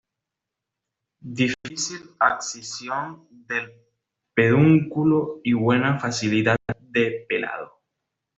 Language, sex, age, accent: Spanish, male, 19-29, Caribe: Cuba, Venezuela, Puerto Rico, República Dominicana, Panamá, Colombia caribeña, México caribeño, Costa del golfo de México